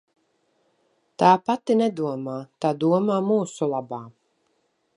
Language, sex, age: Latvian, female, 40-49